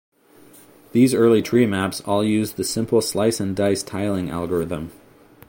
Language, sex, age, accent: English, male, 30-39, United States English